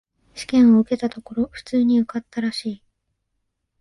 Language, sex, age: Japanese, female, 19-29